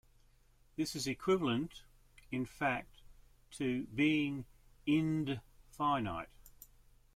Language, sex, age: English, male, 60-69